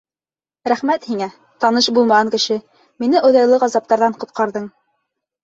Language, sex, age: Bashkir, female, 19-29